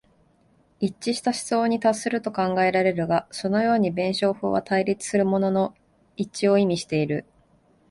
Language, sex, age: Japanese, female, 19-29